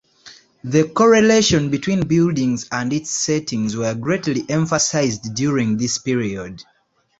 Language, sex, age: English, male, 19-29